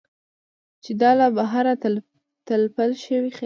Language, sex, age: Pashto, female, under 19